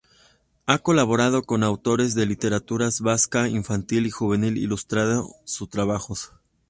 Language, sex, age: Spanish, male, 30-39